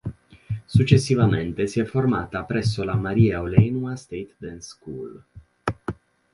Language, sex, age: Italian, male, 19-29